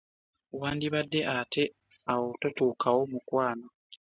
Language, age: Ganda, 19-29